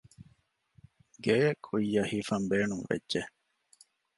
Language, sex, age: Divehi, male, 30-39